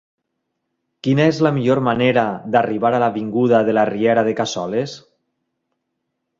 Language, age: Catalan, 40-49